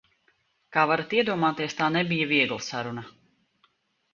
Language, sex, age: Latvian, female, 30-39